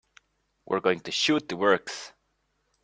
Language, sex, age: English, male, 30-39